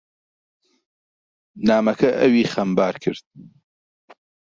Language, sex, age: Central Kurdish, male, 40-49